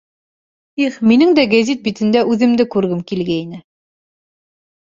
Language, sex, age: Bashkir, female, 19-29